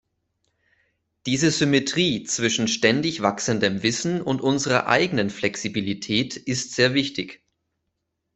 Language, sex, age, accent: German, male, 30-39, Deutschland Deutsch